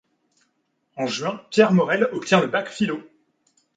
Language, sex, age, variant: French, male, 19-29, Français de métropole